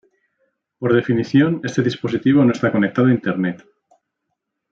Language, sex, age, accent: Spanish, male, 40-49, España: Centro-Sur peninsular (Madrid, Toledo, Castilla-La Mancha)